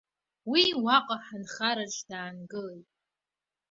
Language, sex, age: Abkhazian, female, under 19